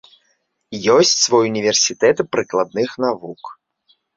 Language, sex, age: Belarusian, male, 19-29